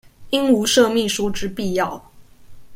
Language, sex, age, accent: Chinese, female, 19-29, 出生地：臺北市